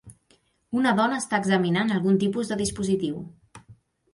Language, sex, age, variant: Catalan, female, 19-29, Central